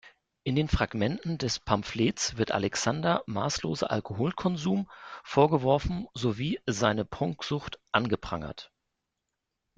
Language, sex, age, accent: German, male, 40-49, Deutschland Deutsch